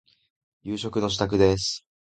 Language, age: Japanese, 19-29